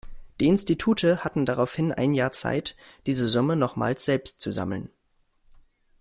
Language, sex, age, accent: German, male, 19-29, Deutschland Deutsch